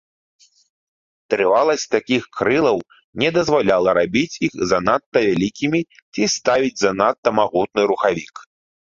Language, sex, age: Belarusian, male, 30-39